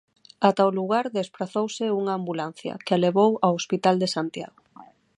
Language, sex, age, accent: Galician, female, 30-39, Normativo (estándar); Neofalante